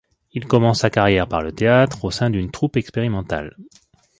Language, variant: French, Français de métropole